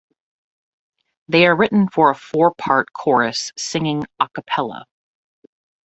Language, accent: English, United States English